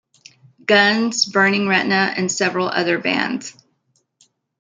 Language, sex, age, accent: English, female, 40-49, United States English